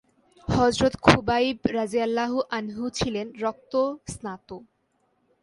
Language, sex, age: Bengali, female, 19-29